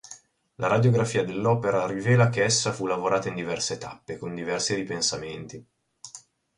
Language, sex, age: Italian, male, 30-39